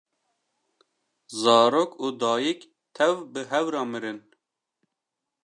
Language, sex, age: Kurdish, male, under 19